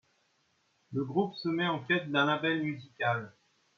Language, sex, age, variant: French, male, 60-69, Français de métropole